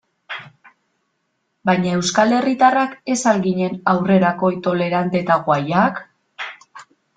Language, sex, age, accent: Basque, female, 19-29, Mendebalekoa (Araba, Bizkaia, Gipuzkoako mendebaleko herri batzuk)